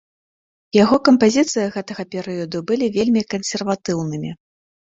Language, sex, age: Belarusian, female, 30-39